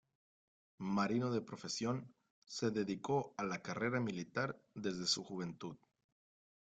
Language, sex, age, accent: Spanish, male, 30-39, México